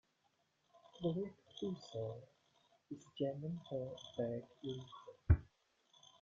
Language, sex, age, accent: English, male, 19-29, Southern African (South Africa, Zimbabwe, Namibia)